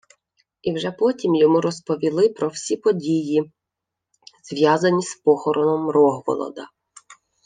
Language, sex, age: Ukrainian, female, 30-39